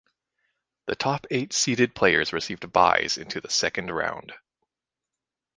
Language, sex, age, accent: English, male, 19-29, United States English